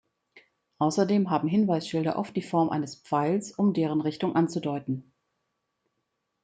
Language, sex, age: German, female, 50-59